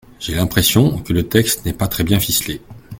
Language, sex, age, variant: French, male, 40-49, Français de métropole